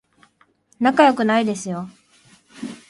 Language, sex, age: Japanese, female, 19-29